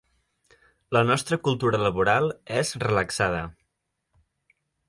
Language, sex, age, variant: Catalan, male, 19-29, Central